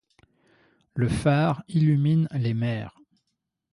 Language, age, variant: French, 50-59, Français de métropole